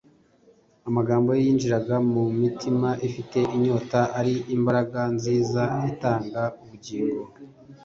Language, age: Kinyarwanda, 30-39